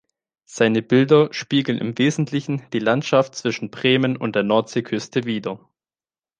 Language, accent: German, Deutschland Deutsch